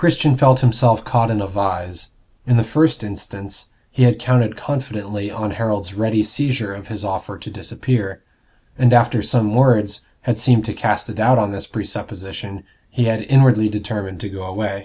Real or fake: real